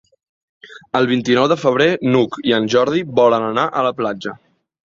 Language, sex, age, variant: Catalan, male, 19-29, Central